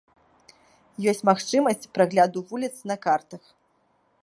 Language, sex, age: Belarusian, female, 30-39